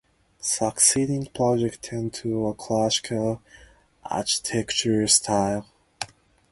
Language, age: English, 19-29